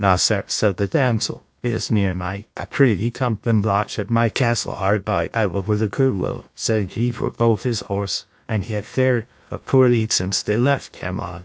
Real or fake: fake